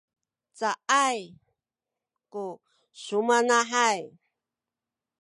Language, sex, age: Sakizaya, female, 60-69